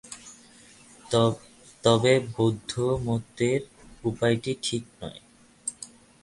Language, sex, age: Bengali, male, under 19